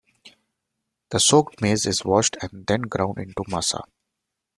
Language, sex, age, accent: English, male, 30-39, India and South Asia (India, Pakistan, Sri Lanka)